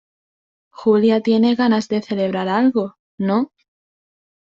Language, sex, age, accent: Spanish, female, under 19, España: Sur peninsular (Andalucia, Extremadura, Murcia)